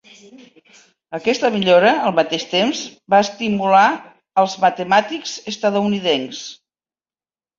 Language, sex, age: Catalan, female, 50-59